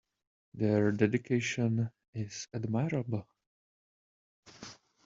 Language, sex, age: English, male, 30-39